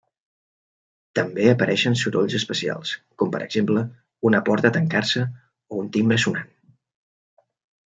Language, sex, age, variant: Catalan, male, 30-39, Central